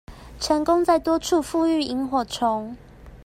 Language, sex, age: Chinese, female, 30-39